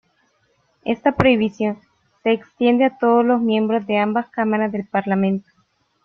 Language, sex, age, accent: Spanish, female, 30-39, América central